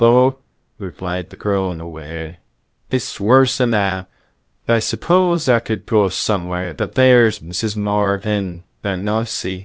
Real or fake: fake